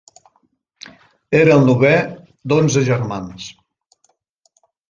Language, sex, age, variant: Catalan, male, 70-79, Central